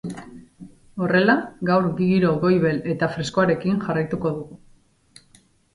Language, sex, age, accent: Basque, female, 40-49, Erdialdekoa edo Nafarra (Gipuzkoa, Nafarroa)